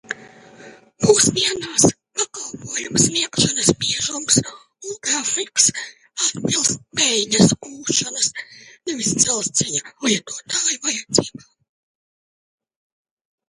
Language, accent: Latvian, bez akcenta